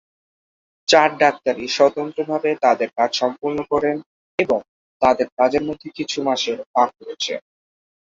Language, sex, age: Bengali, male, under 19